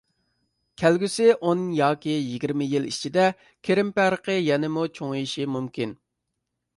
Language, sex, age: Uyghur, male, 30-39